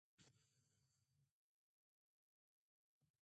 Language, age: Japanese, 19-29